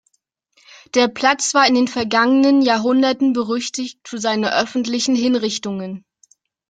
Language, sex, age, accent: German, female, 19-29, Deutschland Deutsch